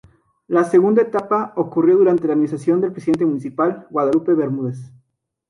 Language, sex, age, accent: Spanish, male, 19-29, México